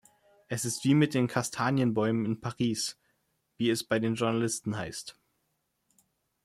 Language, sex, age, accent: German, male, 19-29, Deutschland Deutsch